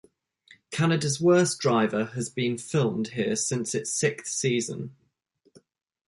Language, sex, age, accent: English, male, 19-29, England English